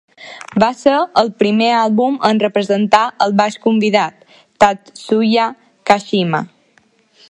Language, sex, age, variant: Catalan, female, under 19, Balear